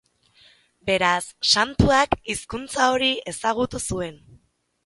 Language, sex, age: Basque, female, 19-29